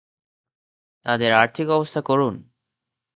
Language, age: Bengali, 19-29